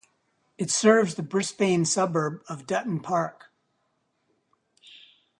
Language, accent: English, United States English